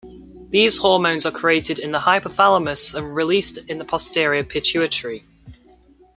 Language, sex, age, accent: English, male, under 19, England English